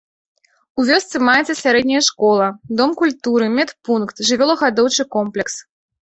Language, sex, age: Belarusian, female, 30-39